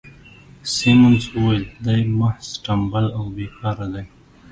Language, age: Pashto, 30-39